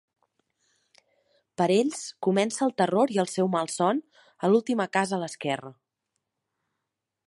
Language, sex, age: Catalan, female, 30-39